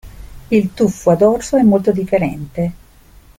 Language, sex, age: Italian, female, 50-59